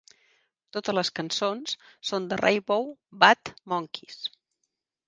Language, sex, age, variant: Catalan, female, 50-59, Central